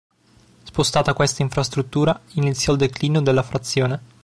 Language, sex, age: Italian, male, 19-29